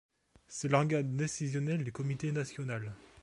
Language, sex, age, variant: French, male, 19-29, Français de métropole